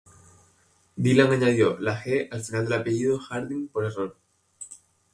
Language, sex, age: Spanish, male, 19-29